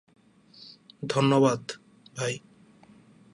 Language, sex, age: Bengali, male, 19-29